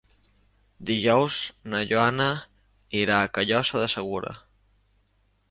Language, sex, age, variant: Catalan, male, under 19, Balear